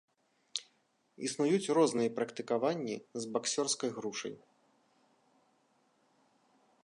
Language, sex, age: Belarusian, male, 40-49